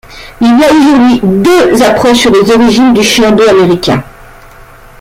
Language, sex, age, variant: French, female, 50-59, Français de métropole